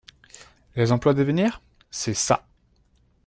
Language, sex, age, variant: French, male, 19-29, Français de métropole